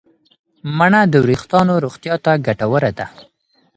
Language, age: Pashto, 19-29